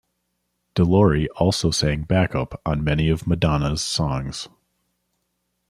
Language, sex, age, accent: English, male, 30-39, United States English